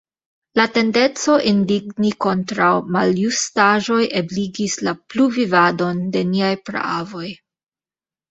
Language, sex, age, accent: Esperanto, female, 19-29, Internacia